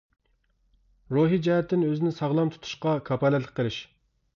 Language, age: Uyghur, 30-39